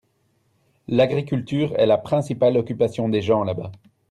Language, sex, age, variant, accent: French, male, 30-39, Français d'Europe, Français de Belgique